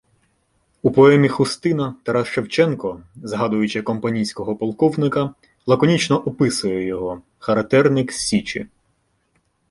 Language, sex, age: Ukrainian, male, 19-29